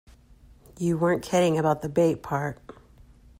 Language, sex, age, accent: English, female, 30-39, United States English